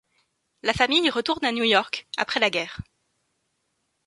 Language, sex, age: French, female, 19-29